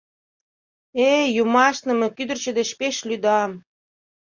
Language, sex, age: Mari, female, 30-39